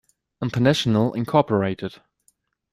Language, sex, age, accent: German, male, 19-29, Deutschland Deutsch